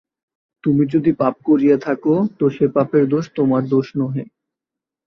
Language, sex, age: Bengali, male, 19-29